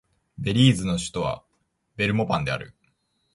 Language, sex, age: Japanese, male, 19-29